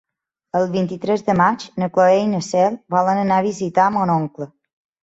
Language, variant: Catalan, Balear